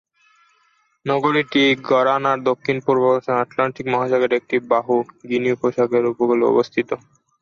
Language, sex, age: Bengali, male, 19-29